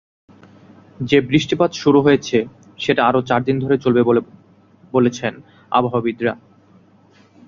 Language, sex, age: Bengali, male, 19-29